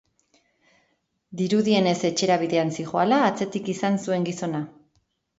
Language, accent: Basque, Erdialdekoa edo Nafarra (Gipuzkoa, Nafarroa)